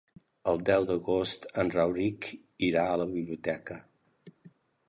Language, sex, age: Catalan, male, 60-69